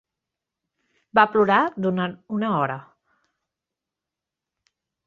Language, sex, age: Catalan, female, 40-49